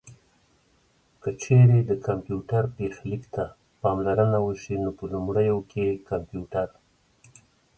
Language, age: Pashto, 60-69